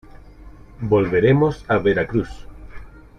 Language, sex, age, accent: Spanish, male, 40-49, Chileno: Chile, Cuyo